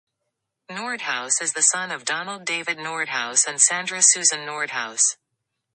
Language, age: English, under 19